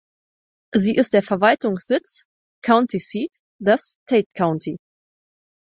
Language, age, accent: German, 19-29, Deutschland Deutsch